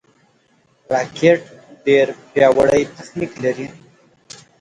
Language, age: Pashto, 19-29